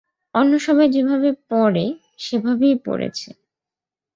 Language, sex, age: Bengali, female, 19-29